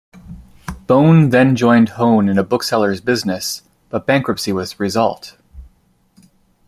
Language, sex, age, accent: English, male, 30-39, Canadian English